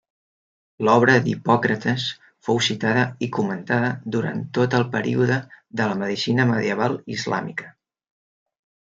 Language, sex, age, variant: Catalan, male, 30-39, Central